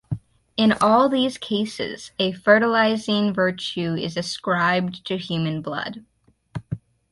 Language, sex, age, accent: English, female, 19-29, United States English